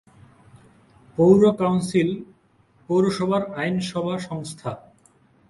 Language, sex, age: Bengali, male, 19-29